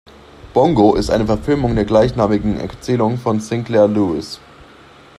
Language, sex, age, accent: German, male, 19-29, Deutschland Deutsch